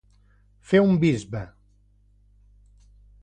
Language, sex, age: Catalan, male, 50-59